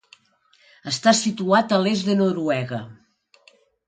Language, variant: Catalan, Nord-Occidental